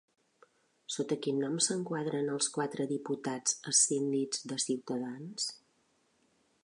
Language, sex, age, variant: Catalan, female, 40-49, Balear